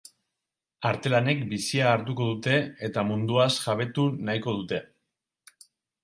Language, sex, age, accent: Basque, male, 40-49, Mendebalekoa (Araba, Bizkaia, Gipuzkoako mendebaleko herri batzuk)